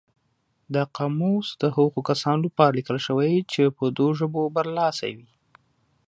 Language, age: Pashto, 19-29